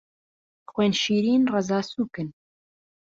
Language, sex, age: Central Kurdish, female, 19-29